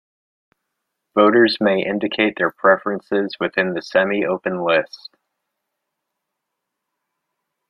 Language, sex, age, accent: English, male, 19-29, United States English